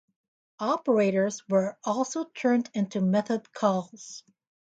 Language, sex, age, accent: English, female, 50-59, United States English